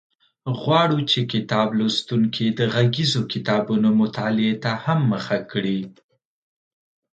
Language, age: Pashto, 19-29